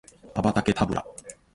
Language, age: Japanese, 40-49